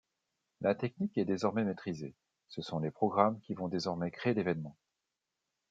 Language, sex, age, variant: French, male, 40-49, Français de métropole